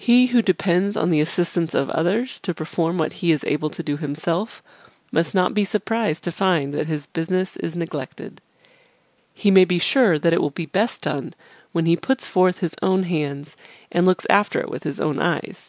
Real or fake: real